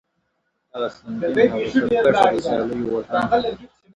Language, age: Pashto, 30-39